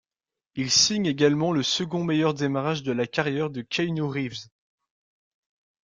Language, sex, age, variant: French, male, 19-29, Français de métropole